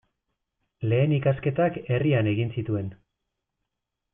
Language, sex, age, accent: Basque, male, 30-39, Erdialdekoa edo Nafarra (Gipuzkoa, Nafarroa)